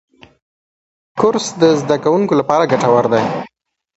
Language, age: Pashto, 19-29